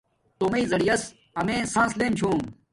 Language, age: Domaaki, 40-49